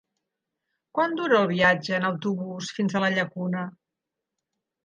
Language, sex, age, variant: Catalan, female, 50-59, Central